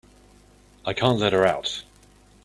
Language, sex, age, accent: English, male, 30-39, England English